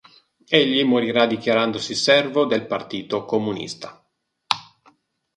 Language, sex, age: Italian, male, 40-49